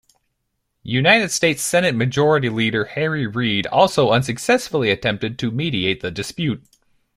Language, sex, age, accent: English, male, 19-29, United States English